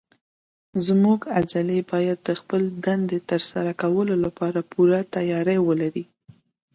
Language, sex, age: Pashto, female, 19-29